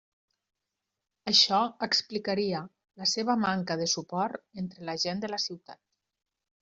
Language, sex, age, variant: Catalan, female, 50-59, Nord-Occidental